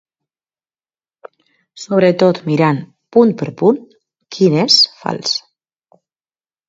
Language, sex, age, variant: Catalan, female, 30-39, Valencià septentrional